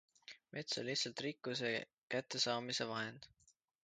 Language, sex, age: Estonian, male, 19-29